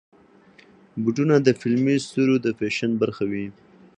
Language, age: Pashto, 30-39